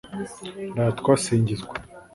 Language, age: Kinyarwanda, 30-39